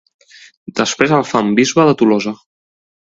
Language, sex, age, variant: Catalan, male, 30-39, Central